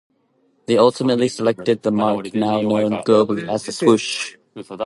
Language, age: English, 19-29